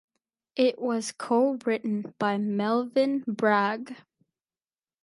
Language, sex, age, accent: English, female, under 19, United States English